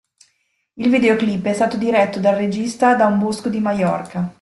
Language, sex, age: Italian, female, 40-49